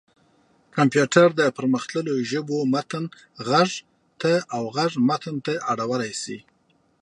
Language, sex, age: Pashto, male, 30-39